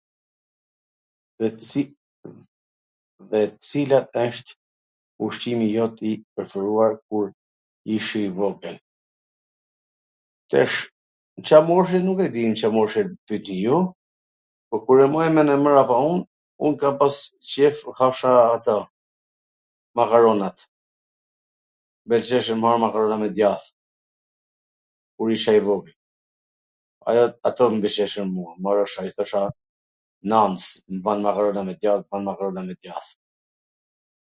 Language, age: Gheg Albanian, 50-59